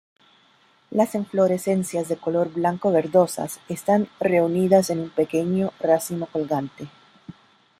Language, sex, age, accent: Spanish, female, 30-39, América central